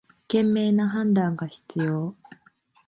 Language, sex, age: Japanese, female, 19-29